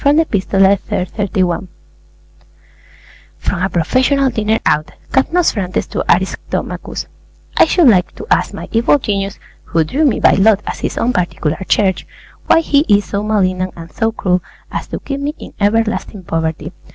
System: none